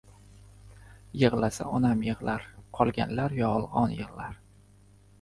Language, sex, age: Uzbek, male, 19-29